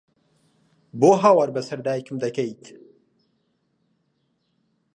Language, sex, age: Central Kurdish, male, 19-29